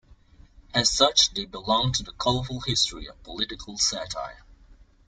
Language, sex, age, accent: English, male, 19-29, Singaporean English